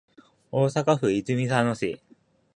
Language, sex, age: Japanese, male, 19-29